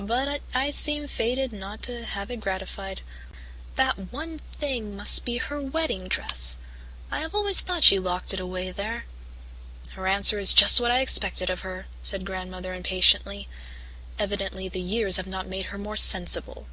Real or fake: real